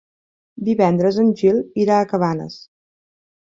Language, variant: Catalan, Central